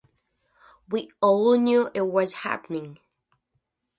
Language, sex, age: English, female, 19-29